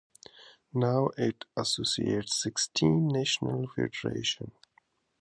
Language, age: English, 30-39